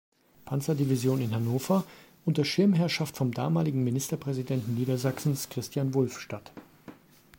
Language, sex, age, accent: German, male, 40-49, Deutschland Deutsch